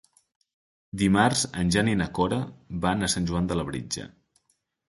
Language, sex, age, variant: Catalan, male, 19-29, Central